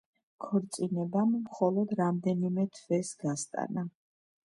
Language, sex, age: Georgian, female, 50-59